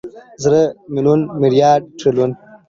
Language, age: Pashto, 19-29